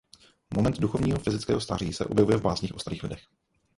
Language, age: Czech, 30-39